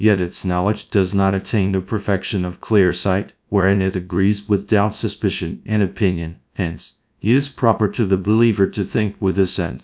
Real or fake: fake